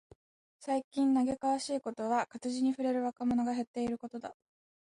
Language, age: Japanese, 19-29